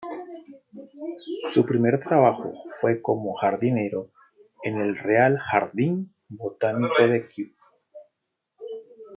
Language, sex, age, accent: Spanish, male, 40-49, Caribe: Cuba, Venezuela, Puerto Rico, República Dominicana, Panamá, Colombia caribeña, México caribeño, Costa del golfo de México